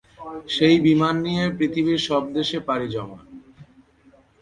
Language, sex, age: Bengali, male, 19-29